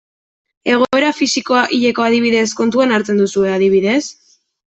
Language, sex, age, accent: Basque, female, 19-29, Mendebalekoa (Araba, Bizkaia, Gipuzkoako mendebaleko herri batzuk)